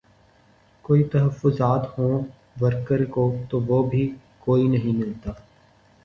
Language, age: Urdu, 19-29